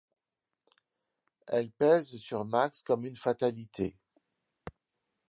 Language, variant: French, Français de métropole